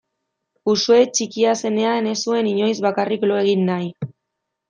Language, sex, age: Basque, female, 19-29